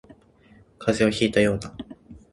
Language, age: Japanese, 19-29